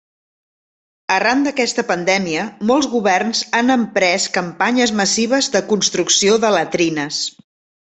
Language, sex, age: Catalan, female, 50-59